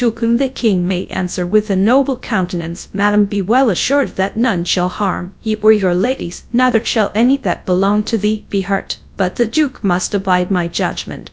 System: TTS, GradTTS